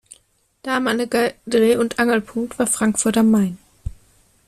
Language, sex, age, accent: German, female, 19-29, Deutschland Deutsch